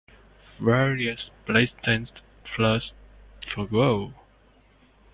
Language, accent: English, Hong Kong English